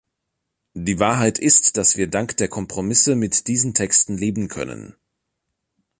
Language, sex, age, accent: German, male, 19-29, Deutschland Deutsch